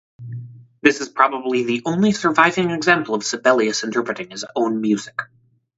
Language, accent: English, United States English; Midwestern